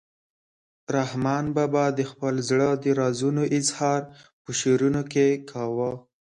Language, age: Pashto, under 19